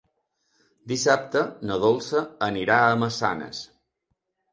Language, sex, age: Catalan, male, 40-49